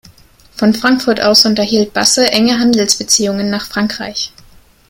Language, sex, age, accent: German, female, 19-29, Deutschland Deutsch